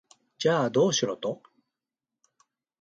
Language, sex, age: Japanese, male, 50-59